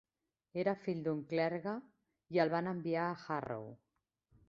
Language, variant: Catalan, Central